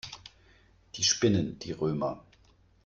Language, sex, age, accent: German, male, 30-39, Deutschland Deutsch